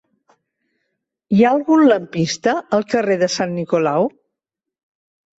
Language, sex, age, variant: Catalan, female, 60-69, Central